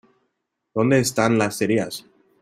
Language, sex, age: Spanish, male, under 19